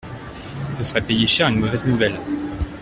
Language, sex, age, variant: French, male, 30-39, Français de métropole